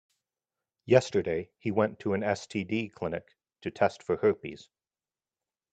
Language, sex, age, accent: English, male, 30-39, United States English